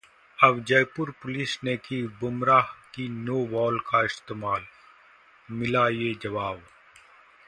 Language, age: Hindi, 40-49